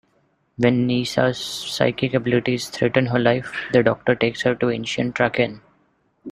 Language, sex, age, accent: English, male, 19-29, India and South Asia (India, Pakistan, Sri Lanka)